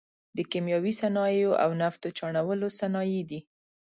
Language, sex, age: Pashto, female, 19-29